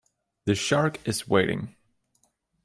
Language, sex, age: English, male, under 19